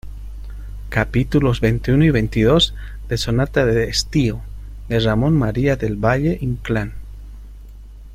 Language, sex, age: Spanish, male, 30-39